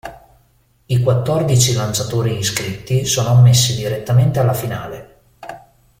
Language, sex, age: Italian, male, 40-49